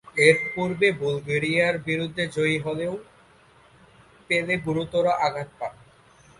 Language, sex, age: Bengali, male, 19-29